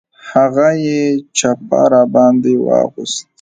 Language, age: Pashto, 19-29